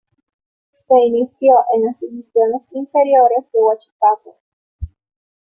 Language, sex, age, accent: Spanish, female, 30-39, Andino-Pacífico: Colombia, Perú, Ecuador, oeste de Bolivia y Venezuela andina